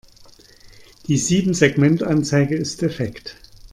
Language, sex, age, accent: German, male, 50-59, Deutschland Deutsch